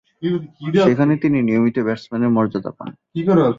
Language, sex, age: Bengali, male, 19-29